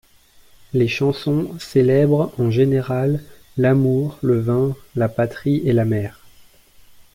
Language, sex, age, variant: French, male, 19-29, Français de métropole